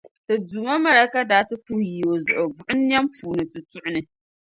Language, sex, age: Dagbani, female, 30-39